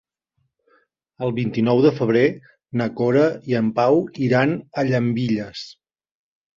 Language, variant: Catalan, Central